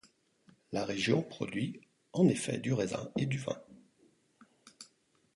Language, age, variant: French, 40-49, Français de métropole